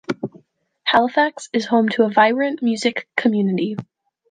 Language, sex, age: English, female, 19-29